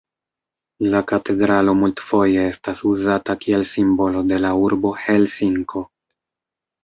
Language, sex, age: Esperanto, male, 30-39